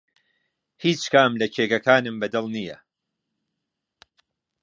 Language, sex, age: Central Kurdish, male, 50-59